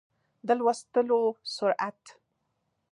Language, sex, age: Pashto, female, 19-29